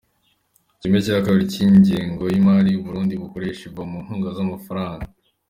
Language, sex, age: Kinyarwanda, male, under 19